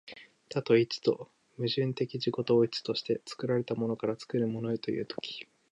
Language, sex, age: Japanese, male, 19-29